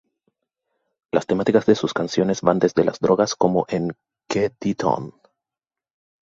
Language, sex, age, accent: Spanish, male, 19-29, Chileno: Chile, Cuyo